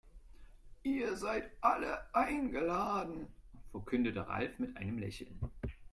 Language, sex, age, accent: German, male, 30-39, Deutschland Deutsch